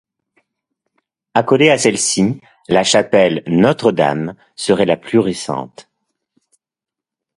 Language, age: French, 40-49